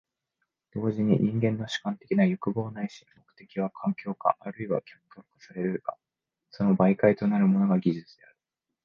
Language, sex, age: Japanese, male, 19-29